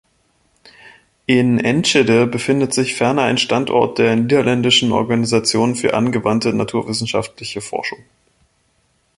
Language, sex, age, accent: German, male, 30-39, Deutschland Deutsch